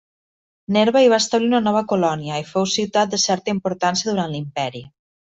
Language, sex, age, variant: Catalan, female, 30-39, Septentrional